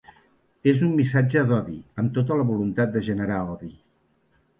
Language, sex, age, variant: Catalan, male, 50-59, Central